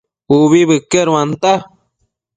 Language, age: Matsés, under 19